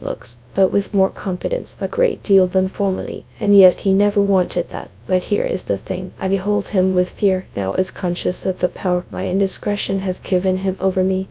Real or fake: fake